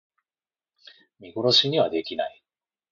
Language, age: Japanese, 30-39